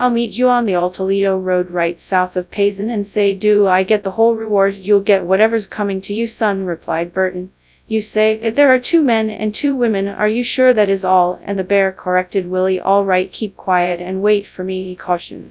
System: TTS, FastPitch